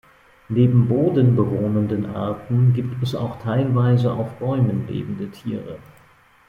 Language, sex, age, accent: German, male, 40-49, Deutschland Deutsch